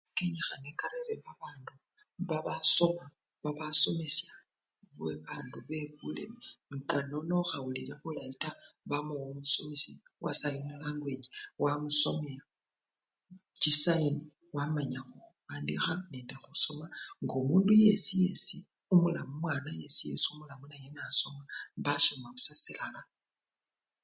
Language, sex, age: Luyia, female, 50-59